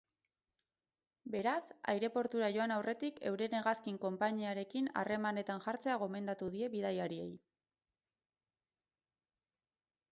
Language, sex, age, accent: Basque, female, 19-29, Mendebalekoa (Araba, Bizkaia, Gipuzkoako mendebaleko herri batzuk)